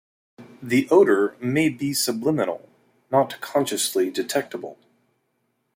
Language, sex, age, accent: English, male, 40-49, United States English